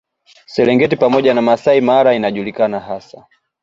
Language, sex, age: Swahili, male, 19-29